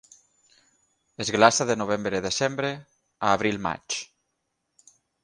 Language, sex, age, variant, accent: Catalan, male, 30-39, Valencià meridional, central; valencià